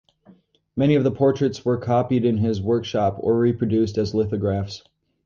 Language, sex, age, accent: English, male, 30-39, United States English